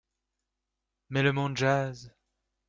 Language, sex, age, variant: French, male, 19-29, Français de métropole